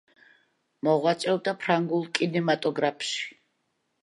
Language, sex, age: Georgian, female, 40-49